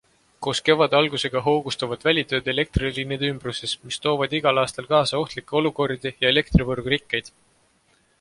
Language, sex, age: Estonian, male, 19-29